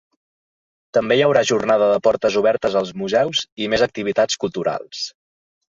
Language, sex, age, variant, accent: Catalan, male, 30-39, Central, central